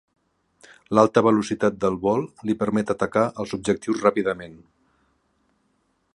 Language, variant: Catalan, Central